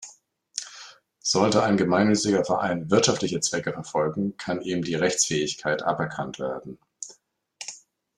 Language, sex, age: German, male, 50-59